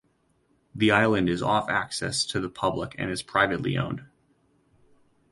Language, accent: English, United States English